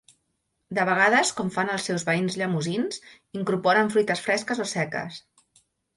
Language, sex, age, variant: Catalan, female, 40-49, Central